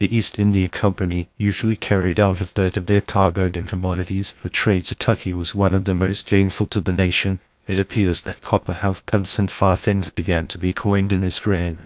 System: TTS, GlowTTS